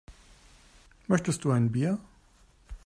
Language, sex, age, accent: German, male, 50-59, Deutschland Deutsch